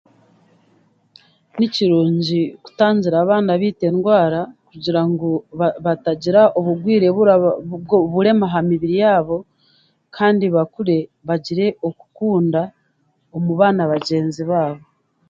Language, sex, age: Chiga, female, 40-49